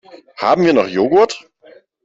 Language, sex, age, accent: German, male, 30-39, Deutschland Deutsch